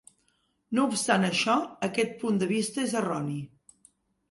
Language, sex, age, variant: Catalan, female, 50-59, Central